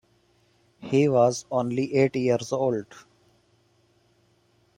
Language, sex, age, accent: English, male, 30-39, India and South Asia (India, Pakistan, Sri Lanka)